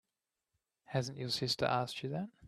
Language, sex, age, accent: English, male, 30-39, Australian English